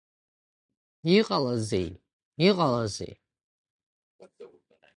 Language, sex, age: Abkhazian, female, 19-29